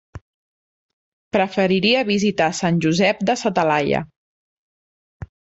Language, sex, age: Catalan, female, 30-39